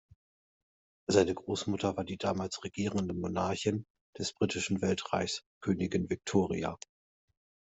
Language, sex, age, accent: German, male, 40-49, Deutschland Deutsch